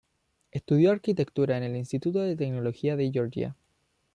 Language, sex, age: Spanish, male, under 19